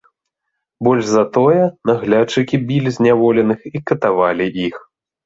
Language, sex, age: Belarusian, male, 30-39